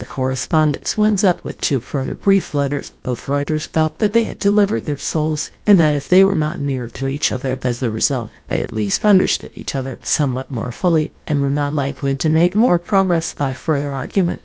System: TTS, GlowTTS